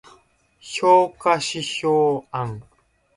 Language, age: Japanese, 40-49